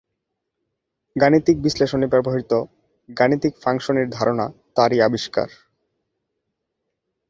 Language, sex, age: Bengali, male, 19-29